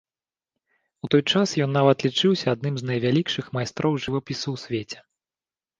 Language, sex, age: Belarusian, male, 30-39